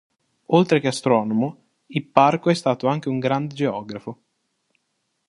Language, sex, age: Italian, male, 19-29